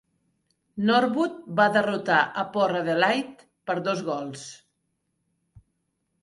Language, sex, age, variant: Catalan, female, 40-49, Central